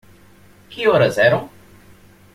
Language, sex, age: Portuguese, male, 19-29